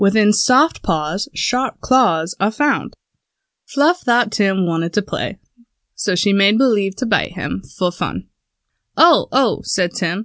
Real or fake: real